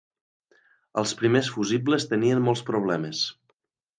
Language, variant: Catalan, Nord-Occidental